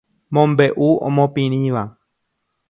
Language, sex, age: Guarani, male, 30-39